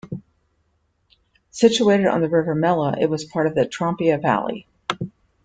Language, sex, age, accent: English, female, 60-69, United States English